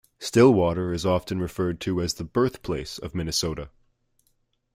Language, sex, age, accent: English, male, 19-29, United States English